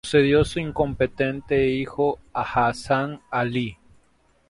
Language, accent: Spanish, México